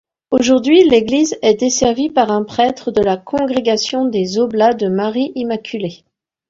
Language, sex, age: French, female, 50-59